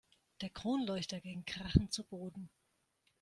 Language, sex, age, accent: German, female, 50-59, Deutschland Deutsch